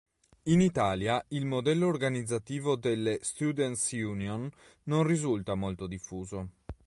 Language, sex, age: Italian, male, 30-39